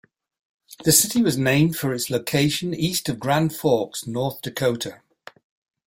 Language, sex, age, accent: English, male, 60-69, England English